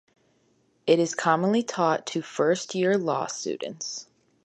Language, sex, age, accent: English, female, under 19, United States English